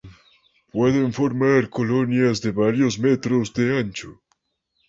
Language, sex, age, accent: Spanish, male, 19-29, Andino-Pacífico: Colombia, Perú, Ecuador, oeste de Bolivia y Venezuela andina